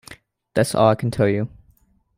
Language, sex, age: English, male, under 19